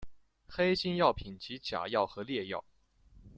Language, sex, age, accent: Chinese, male, under 19, 出生地：湖北省